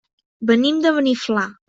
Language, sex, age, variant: Catalan, female, 19-29, Central